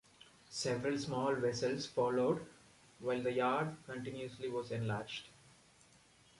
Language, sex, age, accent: English, male, 19-29, India and South Asia (India, Pakistan, Sri Lanka)